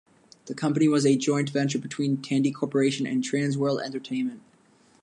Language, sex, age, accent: English, male, 19-29, United States English